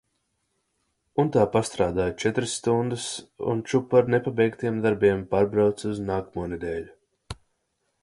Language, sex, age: Latvian, male, 19-29